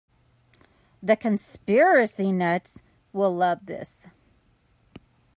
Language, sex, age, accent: English, female, 30-39, United States English